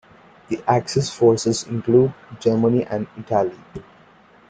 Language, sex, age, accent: English, male, 19-29, India and South Asia (India, Pakistan, Sri Lanka)